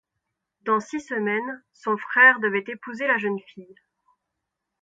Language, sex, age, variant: French, female, 19-29, Français de métropole